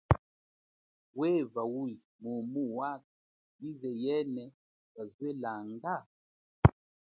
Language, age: Chokwe, 40-49